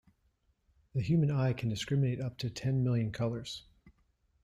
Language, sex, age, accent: English, male, 40-49, United States English